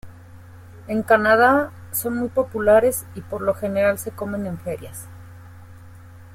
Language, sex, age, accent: Spanish, female, 30-39, México